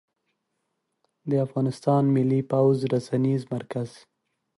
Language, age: Pashto, 30-39